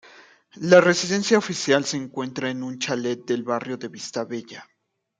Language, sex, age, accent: Spanish, male, 19-29, México